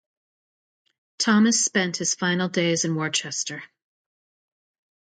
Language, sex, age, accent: English, female, 40-49, United States English